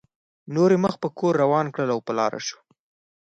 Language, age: Pashto, under 19